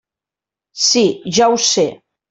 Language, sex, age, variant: Catalan, female, 50-59, Central